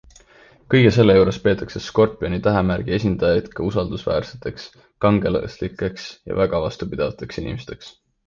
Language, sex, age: Estonian, male, 19-29